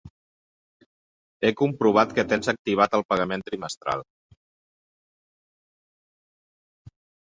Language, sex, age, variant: Catalan, male, 50-59, Central